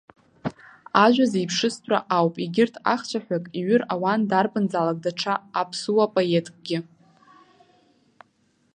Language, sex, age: Abkhazian, female, 19-29